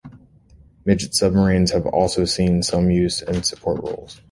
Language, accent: English, United States English